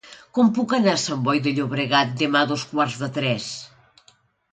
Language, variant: Catalan, Nord-Occidental